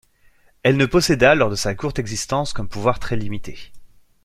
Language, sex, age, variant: French, male, 30-39, Français de métropole